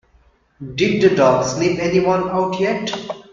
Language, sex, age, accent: English, male, 19-29, India and South Asia (India, Pakistan, Sri Lanka)